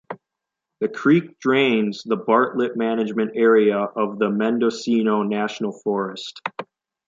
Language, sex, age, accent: English, male, under 19, United States English